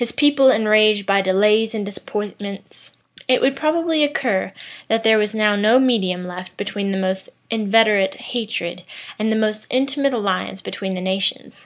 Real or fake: real